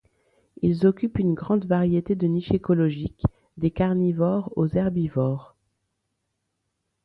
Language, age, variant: French, 30-39, Français de métropole